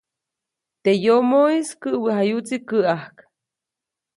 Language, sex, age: Copainalá Zoque, female, 19-29